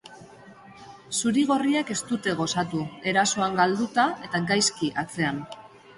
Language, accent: Basque, Mendebalekoa (Araba, Bizkaia, Gipuzkoako mendebaleko herri batzuk)